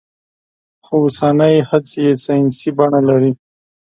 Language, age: Pashto, 19-29